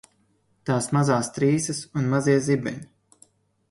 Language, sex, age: Latvian, male, 19-29